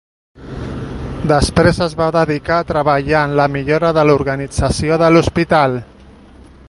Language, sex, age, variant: Catalan, male, 40-49, Central